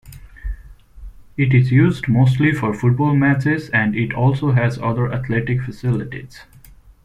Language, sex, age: English, male, 19-29